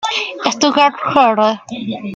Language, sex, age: Spanish, female, 19-29